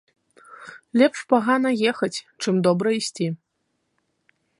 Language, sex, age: Belarusian, female, 19-29